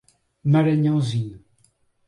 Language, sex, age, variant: Portuguese, male, 30-39, Portuguese (Portugal)